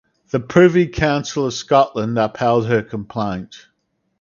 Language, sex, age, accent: English, male, 50-59, Australian English